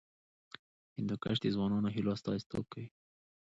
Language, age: Pashto, 19-29